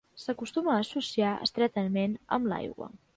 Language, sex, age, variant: Catalan, female, 19-29, Central